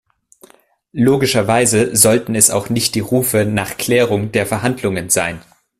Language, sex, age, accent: German, male, 19-29, Deutschland Deutsch